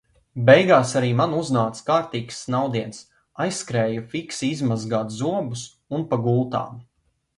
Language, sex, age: Latvian, male, 19-29